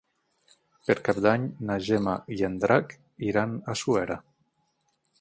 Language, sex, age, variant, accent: Catalan, male, 40-49, Tortosí, nord-occidental